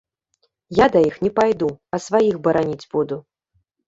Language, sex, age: Belarusian, female, 30-39